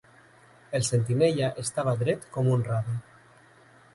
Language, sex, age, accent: Catalan, male, 30-39, valencià